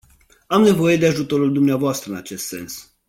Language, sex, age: Romanian, male, 30-39